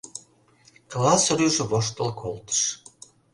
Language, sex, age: Mari, male, 50-59